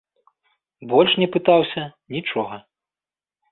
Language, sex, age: Belarusian, male, 30-39